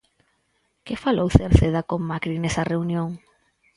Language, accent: Galician, Normativo (estándar)